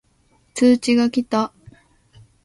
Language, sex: Japanese, female